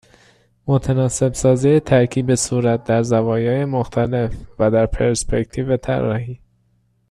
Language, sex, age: Persian, male, 19-29